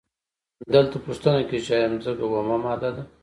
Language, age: Pashto, 30-39